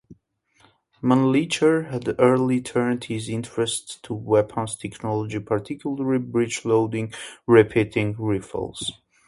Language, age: English, 19-29